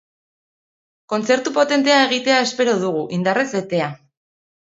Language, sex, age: Basque, female, 30-39